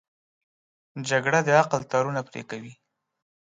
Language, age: Pashto, 19-29